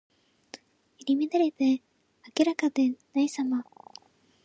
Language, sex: Japanese, female